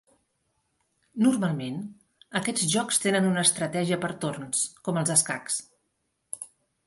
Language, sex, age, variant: Catalan, female, 40-49, Central